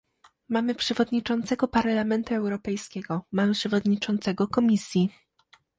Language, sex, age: Polish, female, 19-29